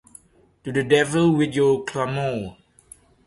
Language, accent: English, India and South Asia (India, Pakistan, Sri Lanka)